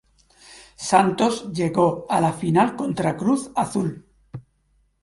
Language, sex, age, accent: Spanish, male, 40-49, España: Sur peninsular (Andalucia, Extremadura, Murcia)